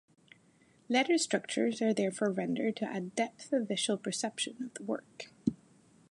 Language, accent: English, United States English